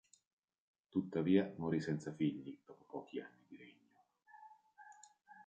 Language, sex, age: Italian, male, 40-49